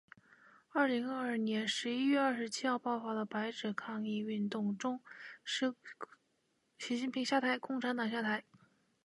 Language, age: Chinese, 19-29